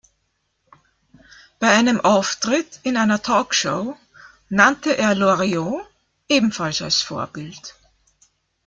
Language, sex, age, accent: German, female, 50-59, Österreichisches Deutsch